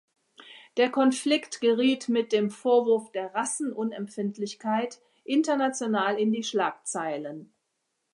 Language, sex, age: German, female, 60-69